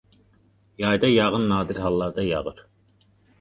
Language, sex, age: Azerbaijani, male, 30-39